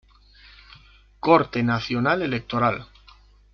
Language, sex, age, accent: Spanish, male, 40-49, España: Centro-Sur peninsular (Madrid, Toledo, Castilla-La Mancha)